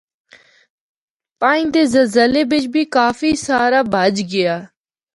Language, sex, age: Northern Hindko, female, 19-29